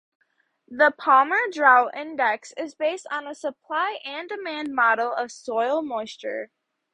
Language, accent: English, United States English